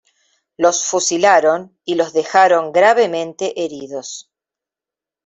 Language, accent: Spanish, Rioplatense: Argentina, Uruguay, este de Bolivia, Paraguay